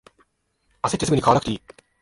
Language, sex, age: Japanese, male, 19-29